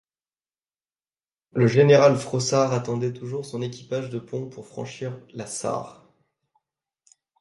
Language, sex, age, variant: French, male, 19-29, Français de métropole